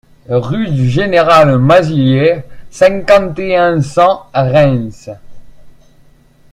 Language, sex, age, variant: French, male, 19-29, Français de métropole